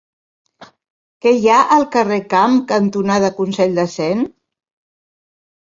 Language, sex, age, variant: Catalan, female, 60-69, Central